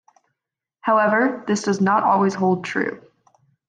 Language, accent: English, United States English